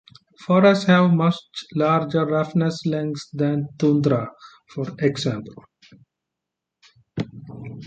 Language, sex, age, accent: English, male, 30-39, India and South Asia (India, Pakistan, Sri Lanka)